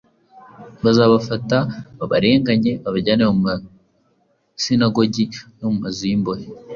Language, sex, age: Kinyarwanda, male, 19-29